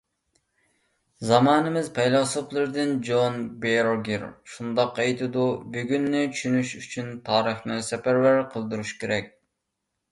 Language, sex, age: Uyghur, male, 30-39